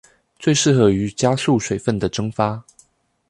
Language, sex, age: Chinese, male, 19-29